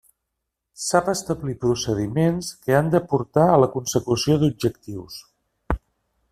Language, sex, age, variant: Catalan, male, 50-59, Central